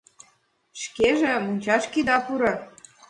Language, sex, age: Mari, female, 19-29